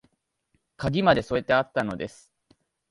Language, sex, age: Japanese, male, 19-29